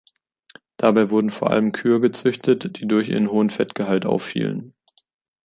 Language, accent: German, Deutschland Deutsch